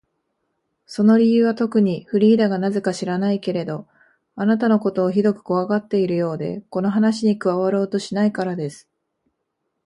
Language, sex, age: Japanese, female, 30-39